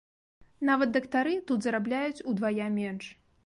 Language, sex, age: Belarusian, female, 19-29